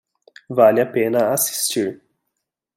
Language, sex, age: Portuguese, male, 19-29